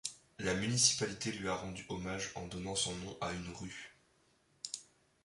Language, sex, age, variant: French, male, 19-29, Français de métropole